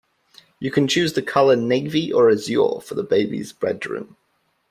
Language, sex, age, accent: English, male, 19-29, England English